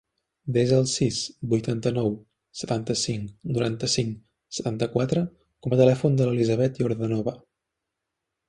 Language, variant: Catalan, Central